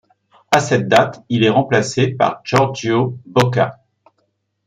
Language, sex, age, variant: French, male, 60-69, Français de métropole